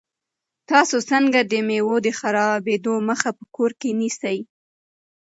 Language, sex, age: Pashto, female, 19-29